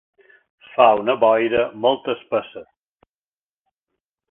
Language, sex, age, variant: Catalan, male, 50-59, Balear